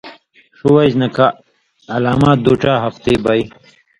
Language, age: Indus Kohistani, 30-39